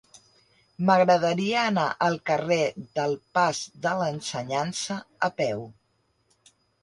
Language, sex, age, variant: Catalan, female, 60-69, Central